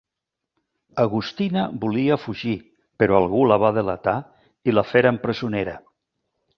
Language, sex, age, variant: Catalan, male, 60-69, Central